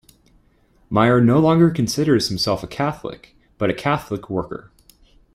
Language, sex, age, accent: English, male, 19-29, United States English